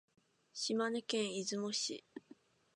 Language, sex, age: Japanese, female, 19-29